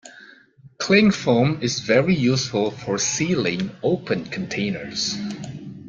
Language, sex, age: English, male, 40-49